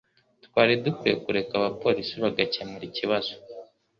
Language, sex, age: Kinyarwanda, male, 19-29